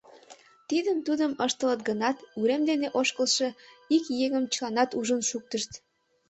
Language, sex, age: Mari, female, under 19